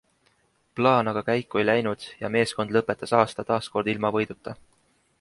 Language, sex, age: Estonian, male, 19-29